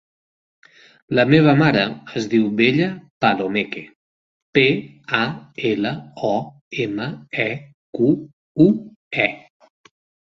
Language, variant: Catalan, Central